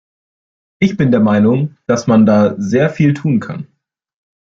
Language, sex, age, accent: German, male, under 19, Deutschland Deutsch